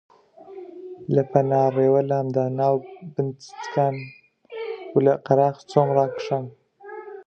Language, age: Central Kurdish, 19-29